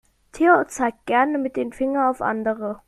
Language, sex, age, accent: German, male, under 19, Deutschland Deutsch